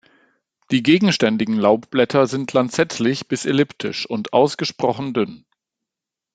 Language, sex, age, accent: German, male, 40-49, Deutschland Deutsch